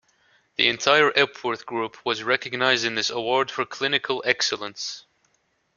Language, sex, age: English, male, 19-29